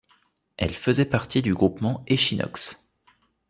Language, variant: French, Français de métropole